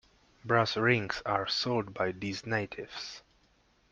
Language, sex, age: English, male, 30-39